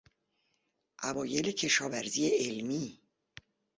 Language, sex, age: Persian, female, 60-69